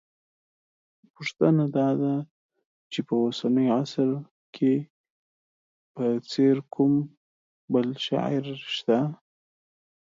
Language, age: Pashto, 19-29